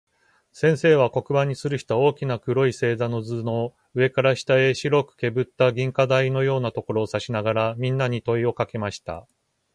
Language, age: Japanese, 50-59